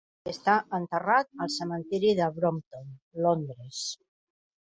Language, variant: Catalan, Central